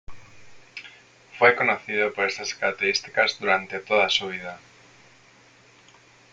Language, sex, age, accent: Spanish, male, 30-39, España: Centro-Sur peninsular (Madrid, Toledo, Castilla-La Mancha)